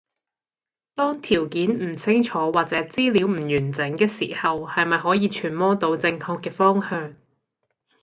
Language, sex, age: Cantonese, female, 19-29